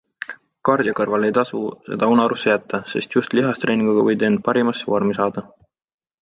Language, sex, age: Estonian, male, 19-29